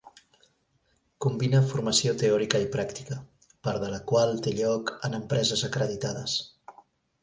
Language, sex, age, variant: Catalan, male, 40-49, Central